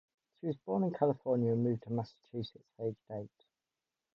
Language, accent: English, England English